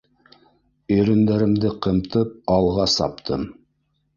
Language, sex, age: Bashkir, male, 60-69